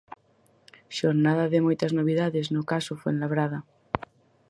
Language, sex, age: Galician, female, 19-29